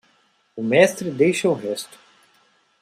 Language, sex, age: Portuguese, male, 40-49